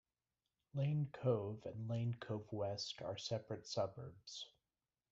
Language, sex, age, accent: English, male, 30-39, United States English